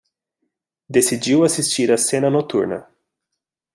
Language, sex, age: Portuguese, male, 19-29